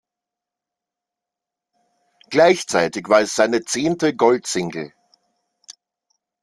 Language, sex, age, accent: German, male, 40-49, Österreichisches Deutsch